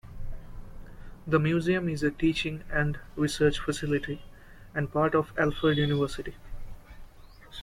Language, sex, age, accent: English, male, 19-29, India and South Asia (India, Pakistan, Sri Lanka)